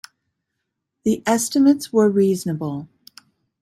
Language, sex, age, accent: English, female, 50-59, United States English